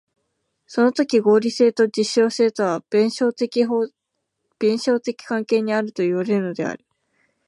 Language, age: Japanese, 19-29